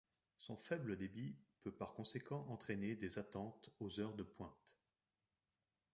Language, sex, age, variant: French, male, 40-49, Français de métropole